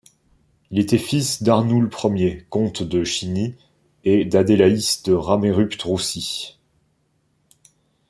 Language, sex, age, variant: French, male, 19-29, Français de métropole